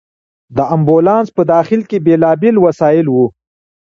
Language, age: Pashto, 40-49